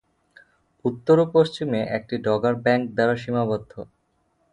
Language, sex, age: Bengali, male, 30-39